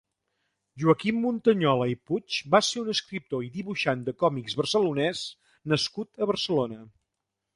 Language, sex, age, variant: Catalan, male, 50-59, Central